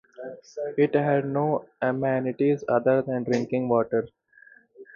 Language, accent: English, United States English